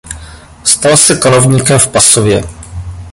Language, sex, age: Czech, male, 40-49